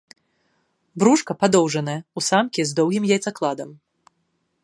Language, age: Belarusian, 19-29